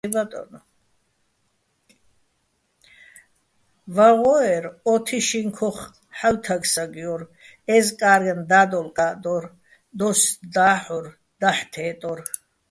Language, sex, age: Bats, female, 60-69